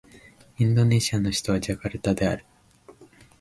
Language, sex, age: Japanese, male, 19-29